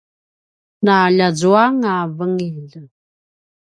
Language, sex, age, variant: Paiwan, female, 50-59, pinayuanan a kinaikacedasan (東排灣語)